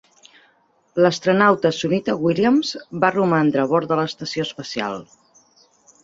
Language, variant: Catalan, Central